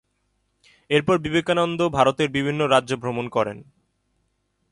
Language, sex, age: Bengali, male, 19-29